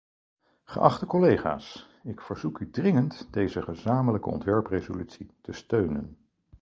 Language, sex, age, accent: Dutch, male, 60-69, Nederlands Nederlands